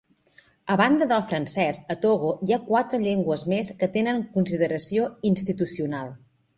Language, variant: Catalan, Central